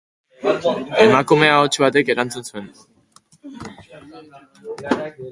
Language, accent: Basque, Mendebalekoa (Araba, Bizkaia, Gipuzkoako mendebaleko herri batzuk)